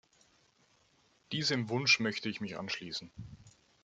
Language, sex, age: German, male, 30-39